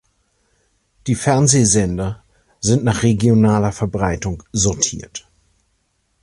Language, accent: German, Deutschland Deutsch